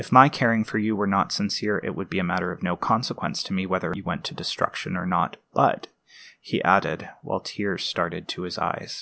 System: none